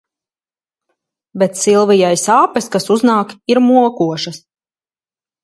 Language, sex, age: Latvian, female, 30-39